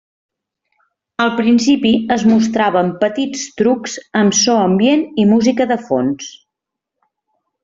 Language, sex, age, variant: Catalan, female, 40-49, Central